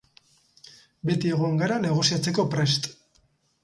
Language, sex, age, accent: Basque, male, 50-59, Mendebalekoa (Araba, Bizkaia, Gipuzkoako mendebaleko herri batzuk)